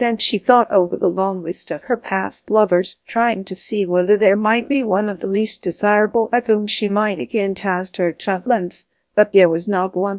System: TTS, GlowTTS